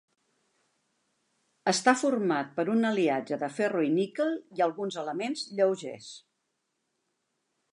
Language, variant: Catalan, Central